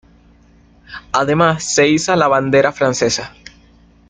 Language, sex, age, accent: Spanish, male, 19-29, Caribe: Cuba, Venezuela, Puerto Rico, República Dominicana, Panamá, Colombia caribeña, México caribeño, Costa del golfo de México